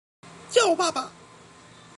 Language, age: Chinese, 30-39